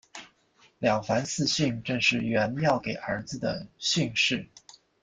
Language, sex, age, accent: Chinese, male, 40-49, 出生地：上海市